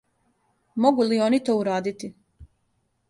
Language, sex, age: Serbian, female, 19-29